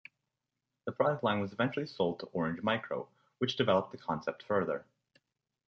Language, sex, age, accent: English, male, under 19, United States English